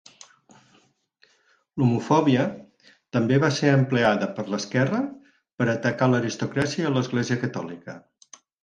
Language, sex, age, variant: Catalan, male, 60-69, Central